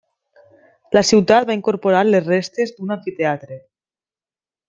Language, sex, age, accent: Catalan, female, 19-29, valencià